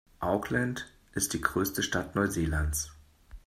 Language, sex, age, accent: German, male, 40-49, Deutschland Deutsch